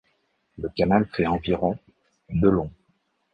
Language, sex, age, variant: French, male, 50-59, Français de métropole